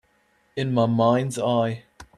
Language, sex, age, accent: English, male, 19-29, England English